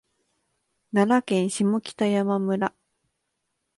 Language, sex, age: Japanese, female, 19-29